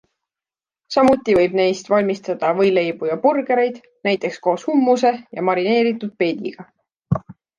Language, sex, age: Estonian, female, 19-29